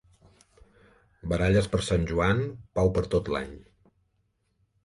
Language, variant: Catalan, Central